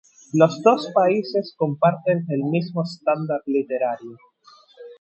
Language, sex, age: Spanish, male, 19-29